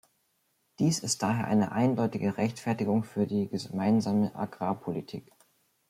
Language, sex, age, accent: German, male, under 19, Deutschland Deutsch